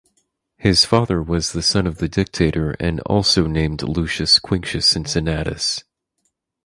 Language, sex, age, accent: English, male, 19-29, United States English